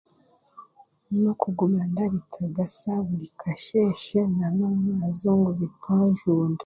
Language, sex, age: Chiga, female, 30-39